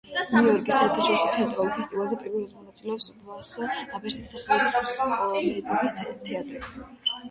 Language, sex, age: Georgian, female, under 19